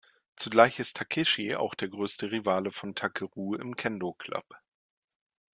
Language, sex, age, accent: German, male, 30-39, Deutschland Deutsch